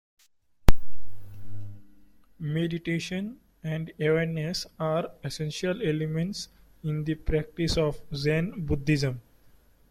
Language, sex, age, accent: English, male, 19-29, India and South Asia (India, Pakistan, Sri Lanka)